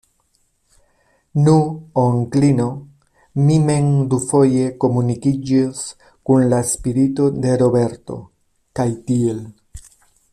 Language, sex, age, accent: Esperanto, male, 40-49, Internacia